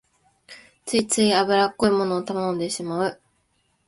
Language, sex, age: Japanese, female, 19-29